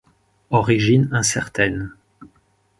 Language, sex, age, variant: French, male, 30-39, Français de métropole